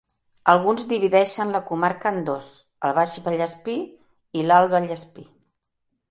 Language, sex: Catalan, female